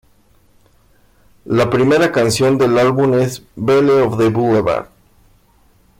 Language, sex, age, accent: Spanish, male, 40-49, México